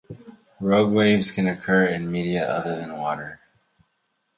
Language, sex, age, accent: English, male, 19-29, United States English